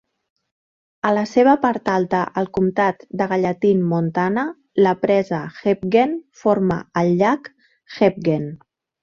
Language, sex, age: Catalan, female, 40-49